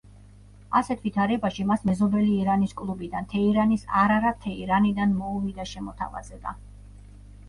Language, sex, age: Georgian, female, 40-49